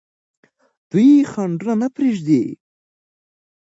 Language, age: Pashto, under 19